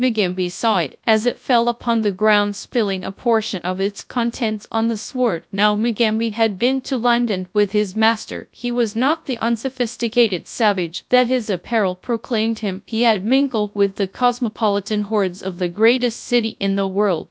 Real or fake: fake